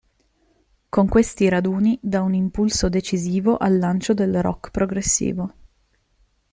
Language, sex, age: Italian, female, 30-39